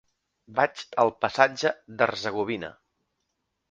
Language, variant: Catalan, Central